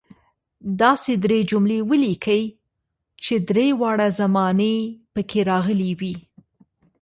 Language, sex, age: Pashto, female, 40-49